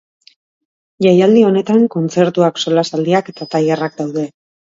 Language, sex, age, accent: Basque, female, 40-49, Mendebalekoa (Araba, Bizkaia, Gipuzkoako mendebaleko herri batzuk)